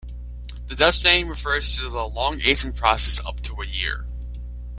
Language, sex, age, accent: English, male, under 19, United States English